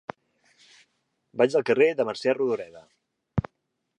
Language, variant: Catalan, Central